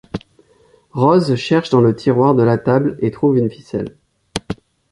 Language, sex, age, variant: French, male, 40-49, Français de métropole